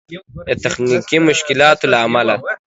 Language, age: Pashto, 19-29